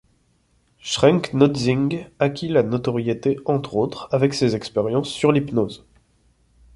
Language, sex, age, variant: French, male, 30-39, Français de métropole